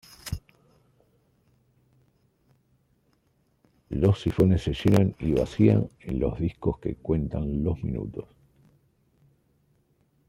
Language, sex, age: Spanish, male, 30-39